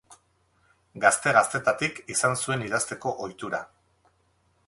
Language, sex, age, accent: Basque, male, 50-59, Erdialdekoa edo Nafarra (Gipuzkoa, Nafarroa)